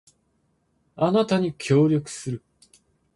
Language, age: Japanese, 19-29